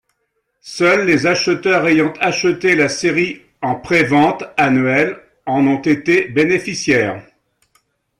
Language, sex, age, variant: French, male, 60-69, Français de métropole